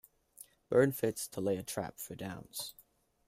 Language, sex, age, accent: English, male, 19-29, United States English